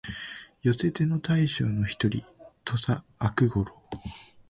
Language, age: Japanese, 19-29